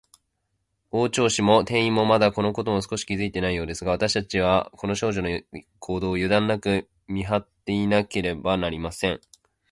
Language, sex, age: Japanese, male, 19-29